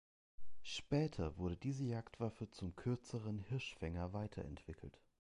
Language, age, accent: German, under 19, Deutschland Deutsch